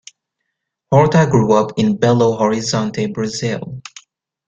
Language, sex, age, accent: English, male, 19-29, United States English